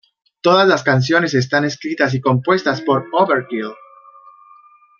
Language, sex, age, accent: Spanish, male, 30-39, México